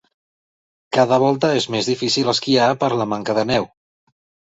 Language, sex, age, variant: Catalan, male, 30-39, Central